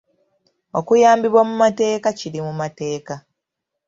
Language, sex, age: Ganda, female, 30-39